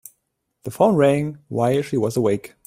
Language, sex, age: English, male, 19-29